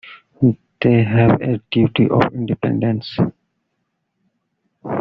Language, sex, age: English, male, 19-29